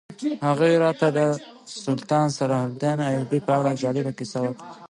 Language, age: Pashto, 19-29